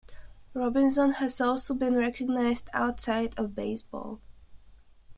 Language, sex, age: English, female, 19-29